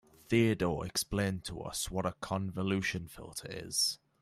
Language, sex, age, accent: English, male, under 19, England English